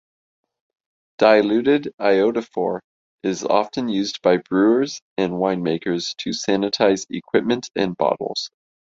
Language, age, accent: English, 30-39, Canadian English